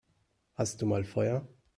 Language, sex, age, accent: German, male, 30-39, Deutschland Deutsch